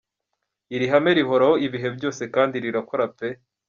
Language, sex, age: Kinyarwanda, male, 19-29